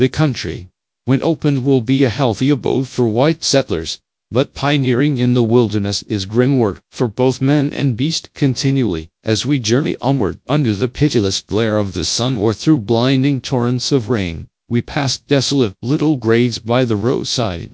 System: TTS, GradTTS